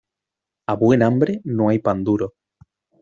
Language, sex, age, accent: Spanish, male, 30-39, España: Centro-Sur peninsular (Madrid, Toledo, Castilla-La Mancha)